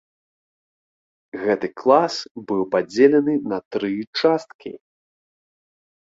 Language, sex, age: Belarusian, male, 19-29